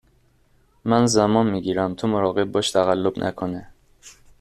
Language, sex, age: Persian, male, 19-29